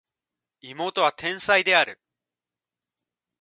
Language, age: Japanese, 30-39